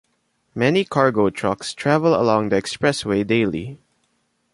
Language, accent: English, Filipino